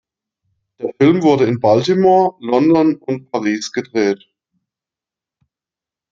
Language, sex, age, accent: German, male, 30-39, Deutschland Deutsch